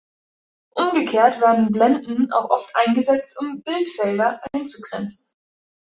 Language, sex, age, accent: German, female, 19-29, Deutschland Deutsch